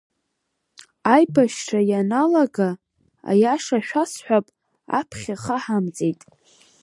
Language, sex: Abkhazian, female